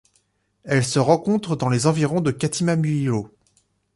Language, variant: French, Français de métropole